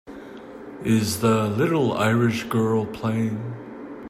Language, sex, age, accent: English, male, 40-49, United States English